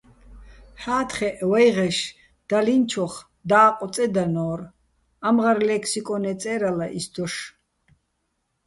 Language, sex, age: Bats, female, 60-69